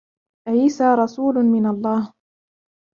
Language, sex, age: Arabic, female, 19-29